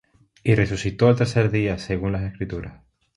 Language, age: Spanish, 19-29